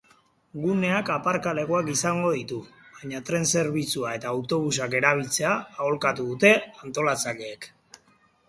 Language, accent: Basque, Mendebalekoa (Araba, Bizkaia, Gipuzkoako mendebaleko herri batzuk)